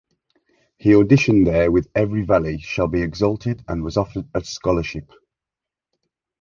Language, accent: English, England English